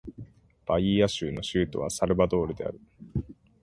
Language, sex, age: Japanese, male, 19-29